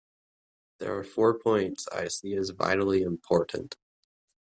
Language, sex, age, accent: English, male, 19-29, United States English